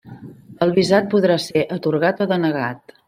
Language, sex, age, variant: Catalan, female, 50-59, Central